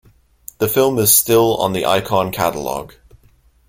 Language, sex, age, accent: English, male, 19-29, United States English